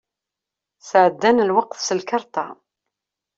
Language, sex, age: Kabyle, female, 30-39